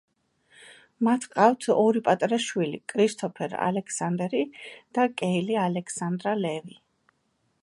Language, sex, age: Georgian, female, 30-39